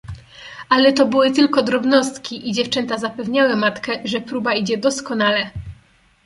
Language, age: Polish, 19-29